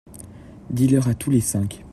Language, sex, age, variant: French, male, under 19, Français de métropole